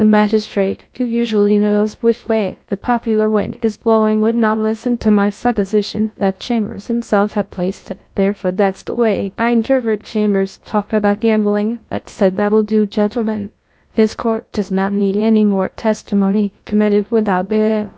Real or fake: fake